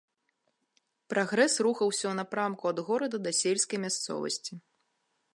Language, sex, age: Belarusian, female, 19-29